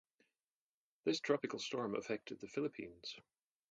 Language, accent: English, United States English